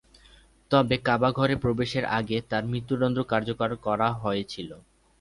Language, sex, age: Bengali, male, 19-29